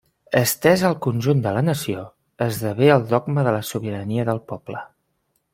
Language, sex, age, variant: Catalan, male, 30-39, Central